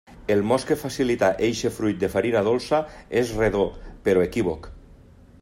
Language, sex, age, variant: Catalan, male, 40-49, Nord-Occidental